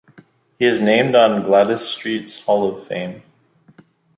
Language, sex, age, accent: English, male, 30-39, Canadian English